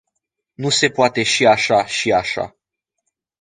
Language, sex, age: Romanian, male, 19-29